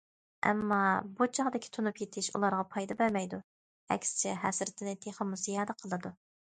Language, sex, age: Uyghur, female, 30-39